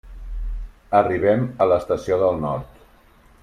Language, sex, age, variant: Catalan, male, 40-49, Central